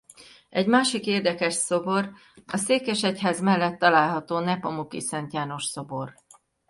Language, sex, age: Hungarian, female, 50-59